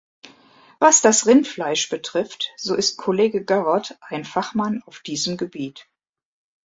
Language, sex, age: German, female, 50-59